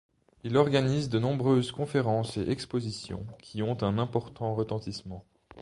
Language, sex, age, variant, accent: French, male, 19-29, Français d'Europe, Français de Suisse